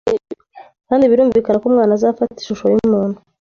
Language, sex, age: Kinyarwanda, female, 30-39